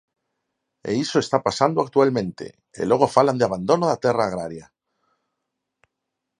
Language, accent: Galician, Normativo (estándar)